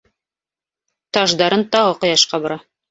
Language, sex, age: Bashkir, female, 40-49